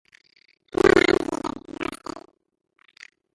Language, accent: English, United States English